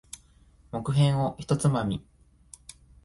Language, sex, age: Japanese, male, 19-29